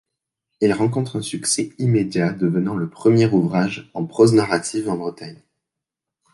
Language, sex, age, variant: French, male, 19-29, Français de métropole